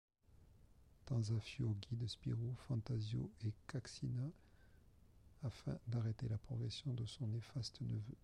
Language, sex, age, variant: French, male, 40-49, Français de métropole